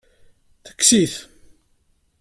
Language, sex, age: Kabyle, male, 40-49